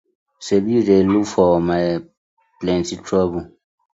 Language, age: Nigerian Pidgin, 19-29